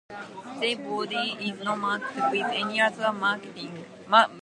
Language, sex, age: English, female, 19-29